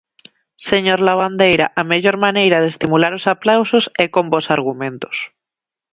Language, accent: Galician, Normativo (estándar)